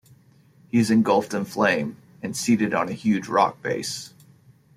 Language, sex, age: English, male, 30-39